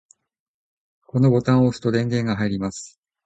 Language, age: Japanese, 50-59